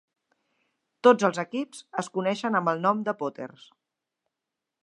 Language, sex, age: Catalan, female, 50-59